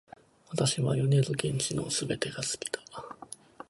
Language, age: Japanese, 19-29